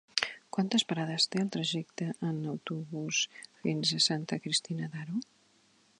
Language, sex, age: Catalan, female, 40-49